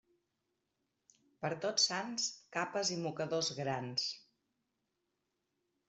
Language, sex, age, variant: Catalan, female, 40-49, Central